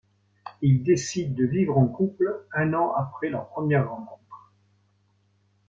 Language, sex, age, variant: French, male, 60-69, Français de métropole